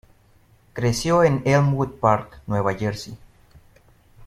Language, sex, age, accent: Spanish, male, 19-29, México